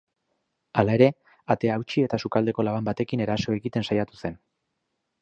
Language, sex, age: Basque, male, 30-39